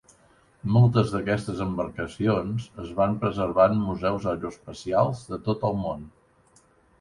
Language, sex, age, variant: Catalan, male, 60-69, Central